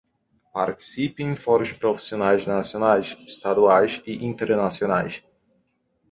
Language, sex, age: Portuguese, male, 19-29